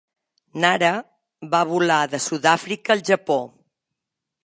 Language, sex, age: Catalan, female, 60-69